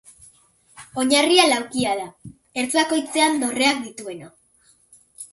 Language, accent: Basque, Erdialdekoa edo Nafarra (Gipuzkoa, Nafarroa)